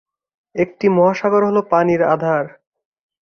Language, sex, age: Bengali, male, 19-29